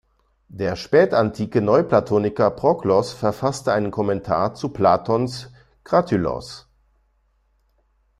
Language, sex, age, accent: German, male, 50-59, Deutschland Deutsch